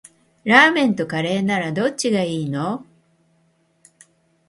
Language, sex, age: Japanese, female, 70-79